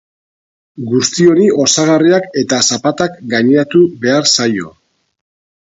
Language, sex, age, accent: Basque, male, 50-59, Mendebalekoa (Araba, Bizkaia, Gipuzkoako mendebaleko herri batzuk)